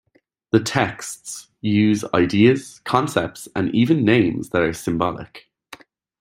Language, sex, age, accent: English, male, 19-29, Irish English